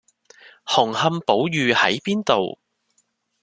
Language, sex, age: Cantonese, male, 30-39